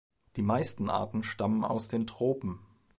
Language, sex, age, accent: German, male, 19-29, Deutschland Deutsch